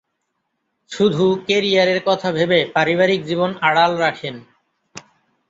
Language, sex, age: Bengali, male, 30-39